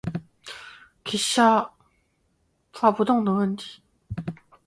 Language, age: Chinese, 19-29